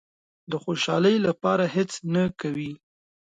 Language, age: Pashto, 19-29